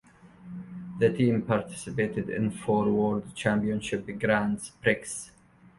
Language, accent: English, England English